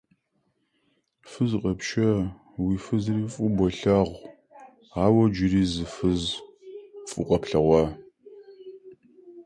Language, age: Russian, 40-49